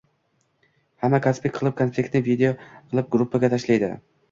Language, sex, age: Uzbek, male, under 19